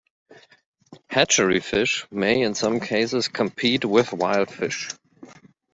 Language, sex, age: English, male, 30-39